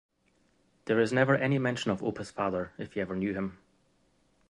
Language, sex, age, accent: English, male, 19-29, Scottish English